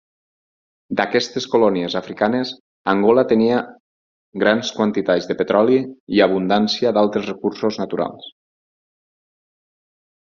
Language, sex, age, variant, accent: Catalan, male, 40-49, Valencià septentrional, valencià